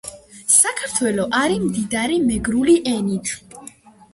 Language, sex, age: Georgian, female, 60-69